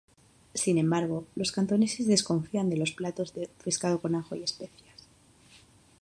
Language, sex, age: Spanish, female, 19-29